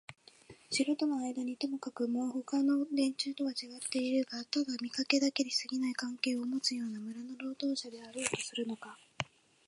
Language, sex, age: Japanese, female, 19-29